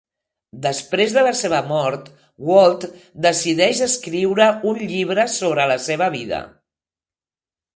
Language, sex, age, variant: Catalan, female, 50-59, Septentrional